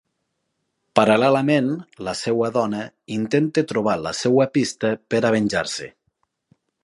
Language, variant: Catalan, Nord-Occidental